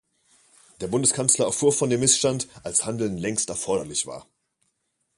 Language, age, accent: German, 40-49, Deutschland Deutsch